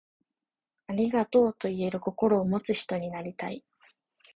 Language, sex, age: Japanese, female, 19-29